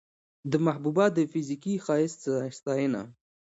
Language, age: Pashto, 19-29